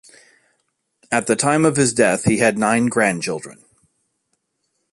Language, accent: English, United States English